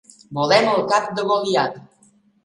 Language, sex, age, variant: Catalan, female, 40-49, Balear